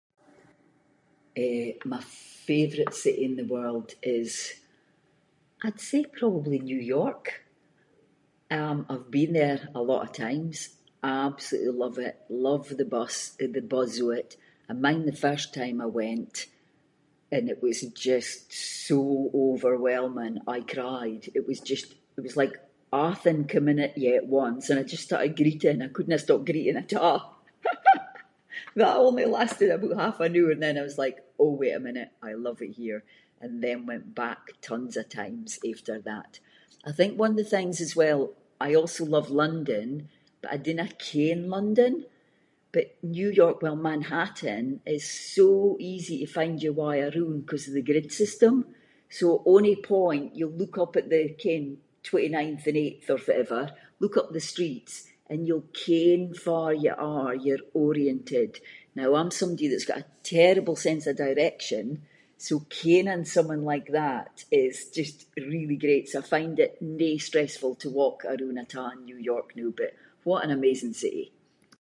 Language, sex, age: Scots, female, 50-59